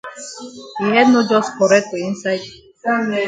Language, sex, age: Cameroon Pidgin, female, 40-49